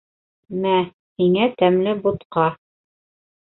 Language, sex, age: Bashkir, female, 40-49